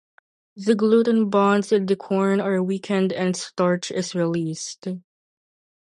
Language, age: English, under 19